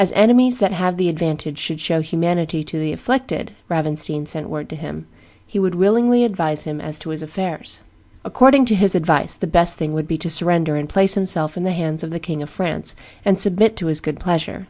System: none